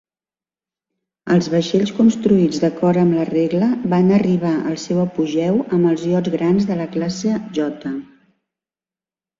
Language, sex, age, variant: Catalan, female, 60-69, Central